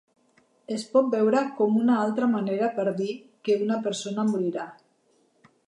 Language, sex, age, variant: Catalan, female, 50-59, Central